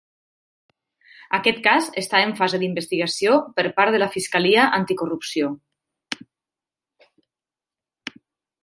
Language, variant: Catalan, Nord-Occidental